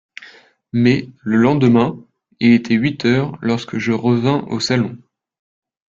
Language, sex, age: French, male, 19-29